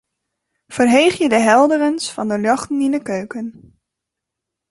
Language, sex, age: Western Frisian, female, 30-39